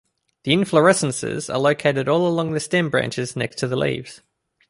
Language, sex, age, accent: English, male, 19-29, Australian English